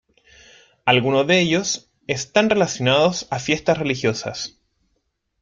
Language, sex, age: Spanish, male, 19-29